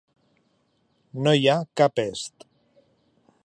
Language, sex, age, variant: Catalan, male, 50-59, Central